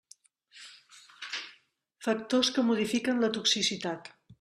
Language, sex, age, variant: Catalan, female, 40-49, Central